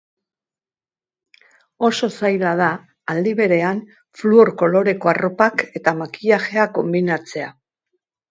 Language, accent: Basque, Erdialdekoa edo Nafarra (Gipuzkoa, Nafarroa)